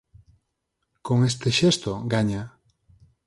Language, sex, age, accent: Galician, male, 40-49, Normativo (estándar)